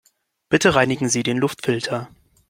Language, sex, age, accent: German, male, 19-29, Deutschland Deutsch